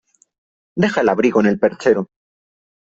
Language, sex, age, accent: Spanish, male, 19-29, España: Centro-Sur peninsular (Madrid, Toledo, Castilla-La Mancha)